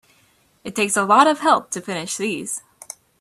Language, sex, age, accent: English, female, 19-29, United States English